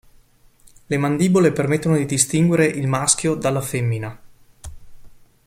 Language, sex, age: Italian, male, 40-49